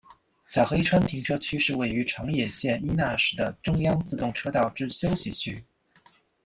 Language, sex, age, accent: Chinese, male, 40-49, 出生地：上海市